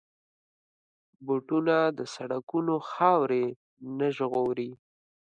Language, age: Pashto, 30-39